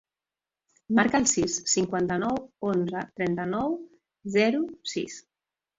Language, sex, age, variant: Catalan, female, 50-59, Central